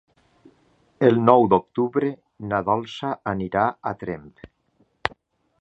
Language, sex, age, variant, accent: Catalan, male, 50-59, Valencià central, valencià